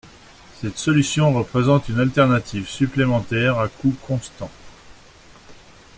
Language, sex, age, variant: French, male, 40-49, Français de métropole